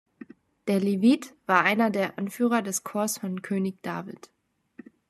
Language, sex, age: German, female, 19-29